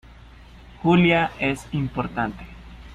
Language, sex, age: Spanish, male, 30-39